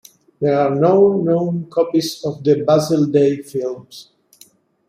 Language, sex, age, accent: English, male, 60-69, United States English